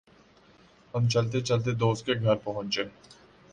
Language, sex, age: Urdu, male, 19-29